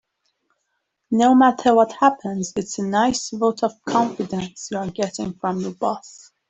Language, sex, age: English, female, 19-29